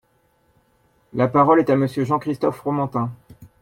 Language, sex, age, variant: French, male, 40-49, Français de métropole